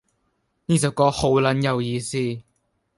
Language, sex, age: Cantonese, male, 19-29